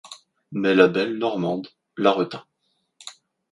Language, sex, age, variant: French, male, 19-29, Français de métropole